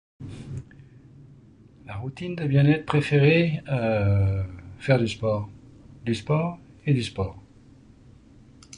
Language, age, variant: French, 70-79, Français de métropole